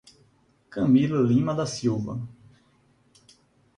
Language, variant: Portuguese, Portuguese (Brasil)